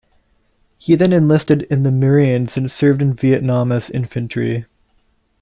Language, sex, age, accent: English, male, 19-29, Canadian English